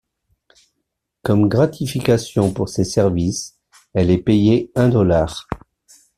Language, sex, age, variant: French, male, 50-59, Français de métropole